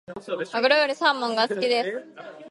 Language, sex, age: Japanese, female, 19-29